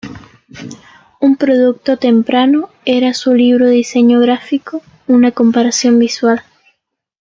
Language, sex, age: Spanish, female, under 19